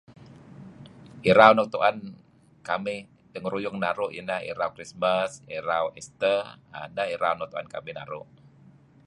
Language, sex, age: Kelabit, male, 50-59